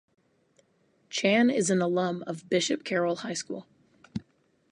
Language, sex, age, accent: English, female, 19-29, United States English